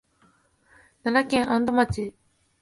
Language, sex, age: Japanese, female, 19-29